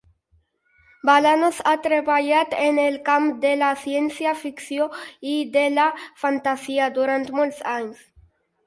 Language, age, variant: Catalan, under 19, Central